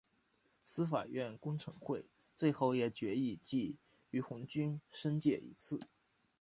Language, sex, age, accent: Chinese, male, 19-29, 出生地：福建省